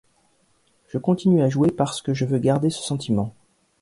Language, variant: French, Français de métropole